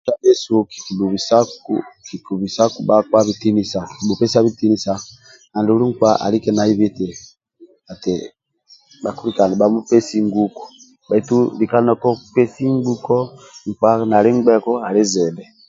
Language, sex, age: Amba (Uganda), male, 40-49